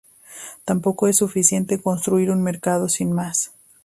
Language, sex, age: Spanish, female, 30-39